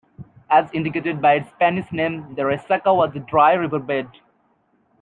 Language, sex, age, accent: English, male, 19-29, England English